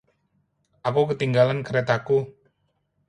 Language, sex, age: Indonesian, male, 40-49